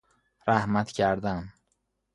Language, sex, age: Persian, male, 19-29